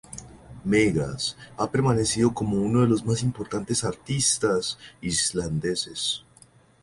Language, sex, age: Spanish, male, under 19